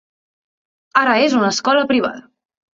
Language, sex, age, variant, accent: Catalan, female, 19-29, Central, Barceloní